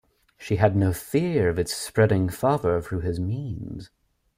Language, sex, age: English, male, 19-29